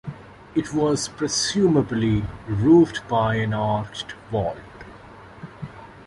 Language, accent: English, India and South Asia (India, Pakistan, Sri Lanka)